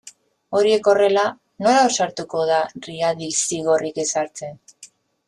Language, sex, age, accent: Basque, female, 30-39, Mendebalekoa (Araba, Bizkaia, Gipuzkoako mendebaleko herri batzuk)